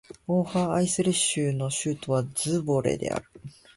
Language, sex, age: Japanese, male, 19-29